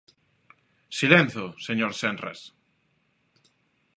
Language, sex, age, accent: Galician, male, 30-39, Neofalante